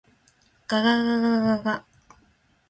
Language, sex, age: Japanese, female, 19-29